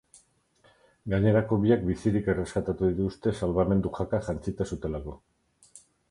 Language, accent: Basque, Erdialdekoa edo Nafarra (Gipuzkoa, Nafarroa)